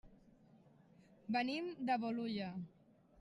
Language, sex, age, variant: Catalan, female, 19-29, Central